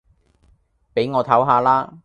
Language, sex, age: Cantonese, male, 19-29